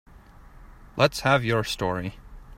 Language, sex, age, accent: English, male, 19-29, United States English